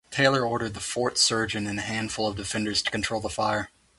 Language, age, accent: English, 19-29, United States English